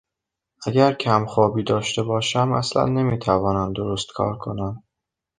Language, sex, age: Persian, male, under 19